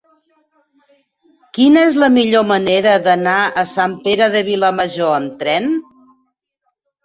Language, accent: Catalan, gironí